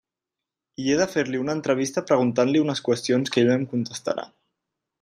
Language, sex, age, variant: Catalan, male, 19-29, Central